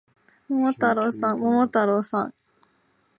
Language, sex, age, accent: Japanese, female, 19-29, 東京